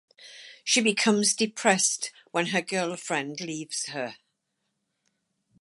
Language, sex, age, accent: English, female, 80-89, England English